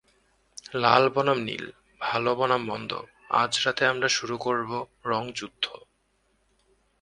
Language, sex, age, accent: Bengali, male, 19-29, শুদ্ধ